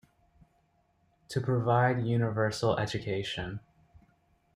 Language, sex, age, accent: English, male, 19-29, United States English